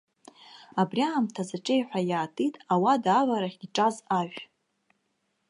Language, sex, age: Abkhazian, female, 30-39